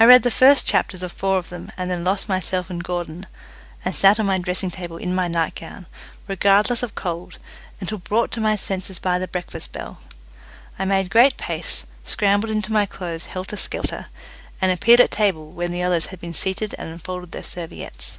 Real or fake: real